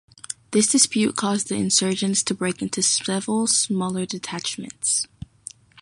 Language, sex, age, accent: English, female, 19-29, United States English